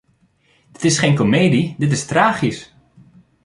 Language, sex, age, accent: Dutch, male, 19-29, Nederlands Nederlands